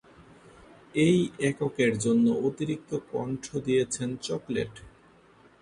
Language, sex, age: Bengali, male, 19-29